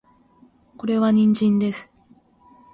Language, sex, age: Japanese, female, 30-39